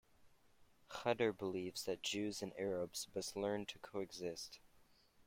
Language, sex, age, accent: English, male, 19-29, Canadian English